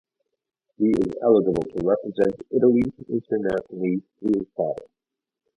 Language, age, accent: English, 40-49, United States English